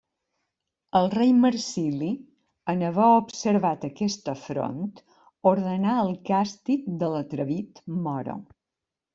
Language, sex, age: Catalan, female, 60-69